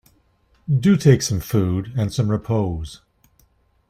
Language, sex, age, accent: English, male, 50-59, Canadian English